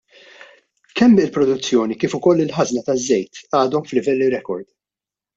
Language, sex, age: Maltese, male, 40-49